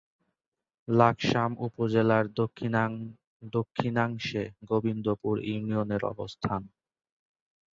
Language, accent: Bengali, Native; শুদ্ধ